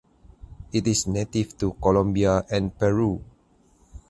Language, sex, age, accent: English, male, 30-39, Malaysian English